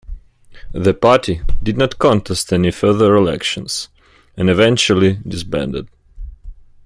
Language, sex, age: English, male, 19-29